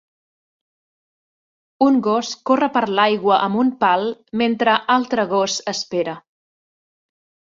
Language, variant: Catalan, Central